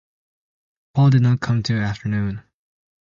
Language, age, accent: English, under 19, United States English